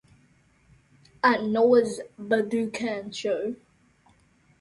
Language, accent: English, United States English